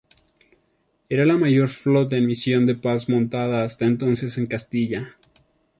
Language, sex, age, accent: Spanish, male, 19-29, México